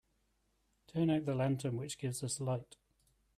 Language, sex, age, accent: English, male, 30-39, Welsh English